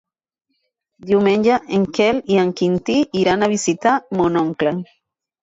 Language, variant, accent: Catalan, Central, central